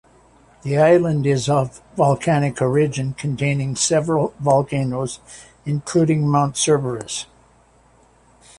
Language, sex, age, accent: English, male, 60-69, Canadian English